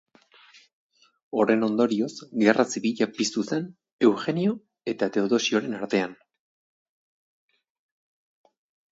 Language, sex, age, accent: Basque, male, 30-39, Erdialdekoa edo Nafarra (Gipuzkoa, Nafarroa)